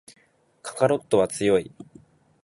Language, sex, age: Japanese, male, 19-29